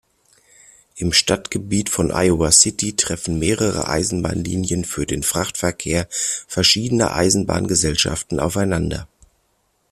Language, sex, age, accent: German, male, 40-49, Deutschland Deutsch